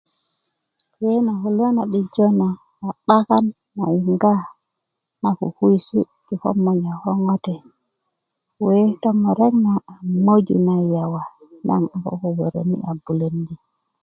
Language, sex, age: Kuku, female, 40-49